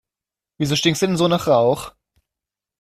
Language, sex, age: German, male, 19-29